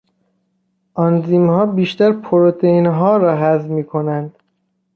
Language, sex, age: Persian, male, 19-29